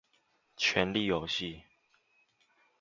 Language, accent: Chinese, 出生地：桃園市